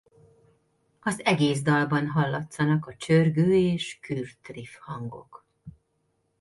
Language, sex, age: Hungarian, female, 40-49